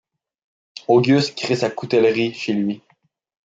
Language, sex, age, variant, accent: French, male, 19-29, Français d'Amérique du Nord, Français du Canada